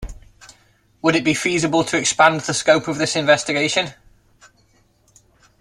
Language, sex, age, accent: English, male, 40-49, England English